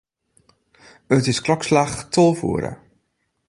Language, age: Western Frisian, 40-49